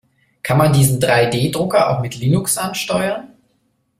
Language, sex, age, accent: German, male, 30-39, Deutschland Deutsch